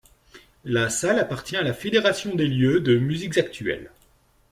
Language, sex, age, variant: French, male, 40-49, Français de métropole